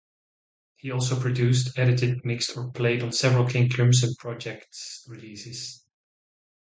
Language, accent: English, United States English